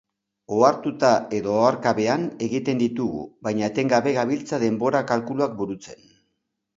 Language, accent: Basque, Mendebalekoa (Araba, Bizkaia, Gipuzkoako mendebaleko herri batzuk)